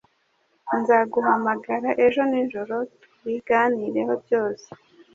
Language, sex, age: Kinyarwanda, female, 30-39